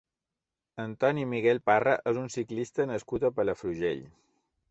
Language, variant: Catalan, Balear